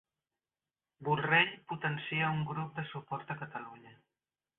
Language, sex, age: Catalan, female, 50-59